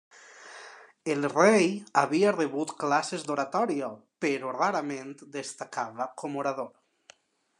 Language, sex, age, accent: Catalan, male, 30-39, valencià